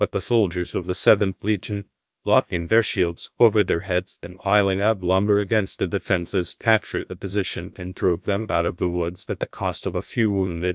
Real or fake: fake